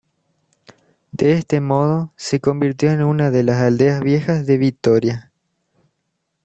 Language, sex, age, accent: Spanish, male, under 19, Rioplatense: Argentina, Uruguay, este de Bolivia, Paraguay